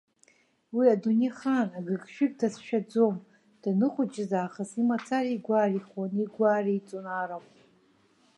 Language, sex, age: Abkhazian, female, 50-59